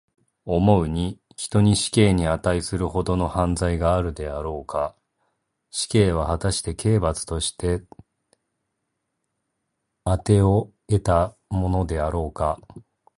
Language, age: Japanese, 30-39